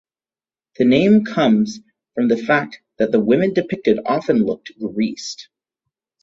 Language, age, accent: English, 19-29, United States English